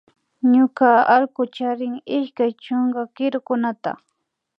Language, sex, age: Imbabura Highland Quichua, female, under 19